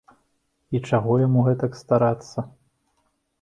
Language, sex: Belarusian, male